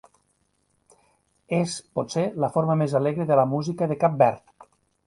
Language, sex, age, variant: Catalan, male, 50-59, Nord-Occidental